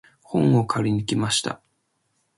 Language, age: Japanese, 19-29